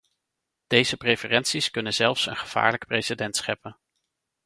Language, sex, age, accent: Dutch, male, 40-49, Nederlands Nederlands